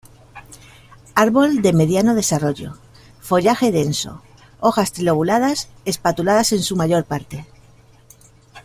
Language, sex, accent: Spanish, female, España: Sur peninsular (Andalucia, Extremadura, Murcia)